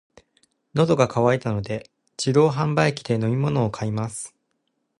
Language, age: Japanese, 19-29